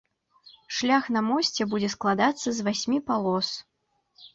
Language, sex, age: Belarusian, female, 19-29